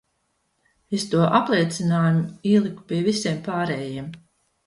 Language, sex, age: Latvian, female, 60-69